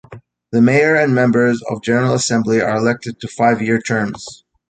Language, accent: English, United States English